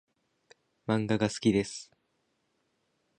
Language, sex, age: Japanese, male, 19-29